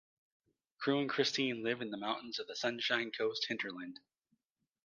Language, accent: English, United States English